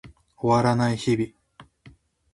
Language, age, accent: Japanese, 19-29, 標準語